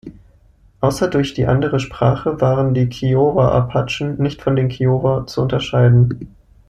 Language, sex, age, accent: German, male, 19-29, Deutschland Deutsch